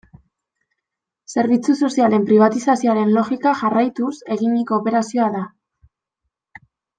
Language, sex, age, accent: Basque, female, 19-29, Mendebalekoa (Araba, Bizkaia, Gipuzkoako mendebaleko herri batzuk)